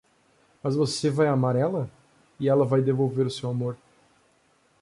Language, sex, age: Portuguese, male, 19-29